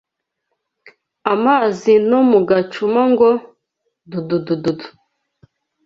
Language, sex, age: Kinyarwanda, female, 19-29